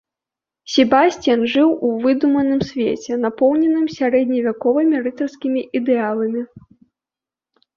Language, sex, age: Belarusian, female, under 19